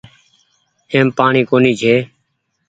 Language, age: Goaria, 30-39